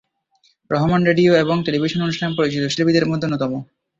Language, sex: Bengali, male